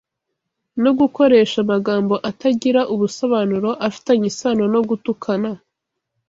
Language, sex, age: Kinyarwanda, female, 19-29